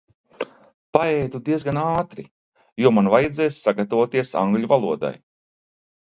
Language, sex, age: Latvian, male, 60-69